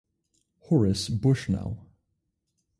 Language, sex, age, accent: English, male, 19-29, United States English